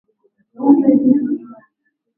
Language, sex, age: Swahili, female, 19-29